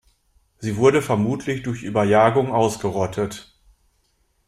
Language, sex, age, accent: German, male, 30-39, Deutschland Deutsch